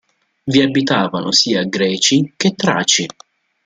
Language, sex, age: Italian, male, 19-29